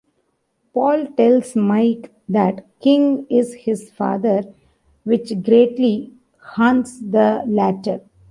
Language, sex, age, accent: English, female, 40-49, India and South Asia (India, Pakistan, Sri Lanka)